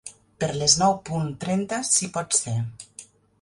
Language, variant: Catalan, Nord-Occidental